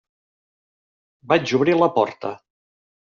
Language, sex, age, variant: Catalan, male, 50-59, Central